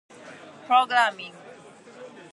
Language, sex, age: English, female, 19-29